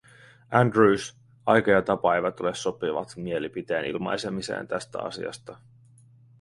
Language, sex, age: Finnish, male, 30-39